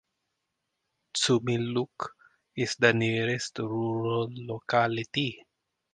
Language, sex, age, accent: English, male, 40-49, Filipino